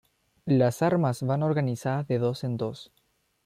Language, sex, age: Spanish, male, under 19